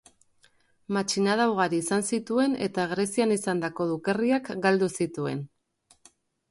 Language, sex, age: Basque, female, 30-39